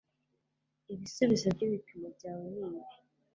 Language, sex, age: Kinyarwanda, female, 19-29